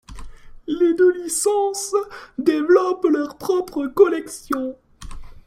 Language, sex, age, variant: French, male, 19-29, Français de métropole